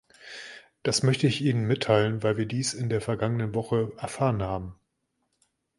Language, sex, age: German, male, 40-49